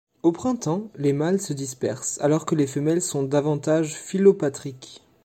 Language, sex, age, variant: French, male, under 19, Français de métropole